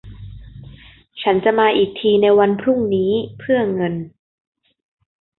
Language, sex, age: Thai, female, 19-29